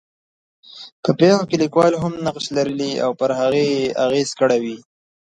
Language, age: Pashto, 19-29